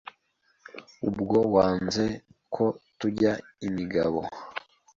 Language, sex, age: Kinyarwanda, male, 19-29